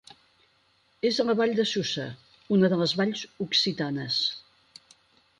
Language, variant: Catalan, Central